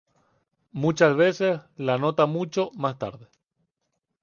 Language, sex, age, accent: Spanish, male, 19-29, España: Islas Canarias